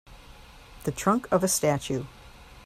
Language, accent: English, United States English